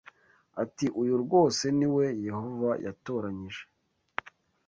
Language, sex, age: Kinyarwanda, male, 19-29